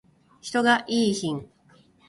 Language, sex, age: Japanese, female, 30-39